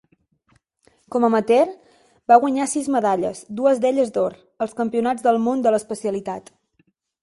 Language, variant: Catalan, Central